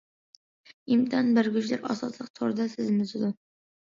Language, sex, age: Uyghur, female, under 19